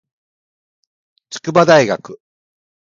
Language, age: Japanese, 50-59